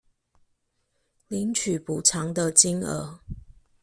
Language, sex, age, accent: Chinese, female, 40-49, 出生地：臺南市